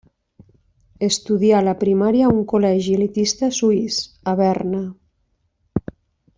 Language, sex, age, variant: Catalan, female, 40-49, Nord-Occidental